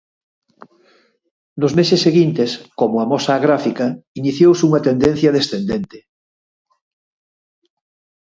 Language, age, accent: Galician, 60-69, Atlántico (seseo e gheada)